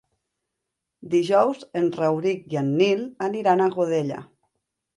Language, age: Catalan, under 19